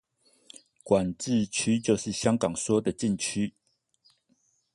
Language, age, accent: Chinese, 30-39, 出生地：宜蘭縣